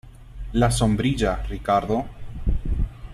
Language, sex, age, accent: Spanish, male, 19-29, Rioplatense: Argentina, Uruguay, este de Bolivia, Paraguay